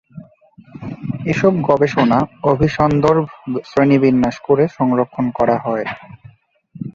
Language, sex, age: Bengali, male, 19-29